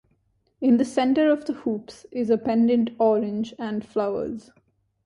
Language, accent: English, India and South Asia (India, Pakistan, Sri Lanka)